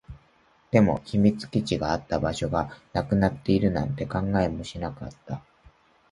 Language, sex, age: Japanese, male, 19-29